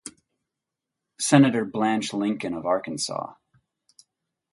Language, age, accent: English, 30-39, United States English